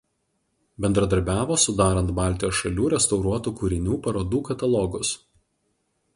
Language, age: Lithuanian, 40-49